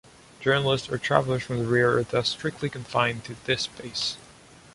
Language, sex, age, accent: English, male, 19-29, Canadian English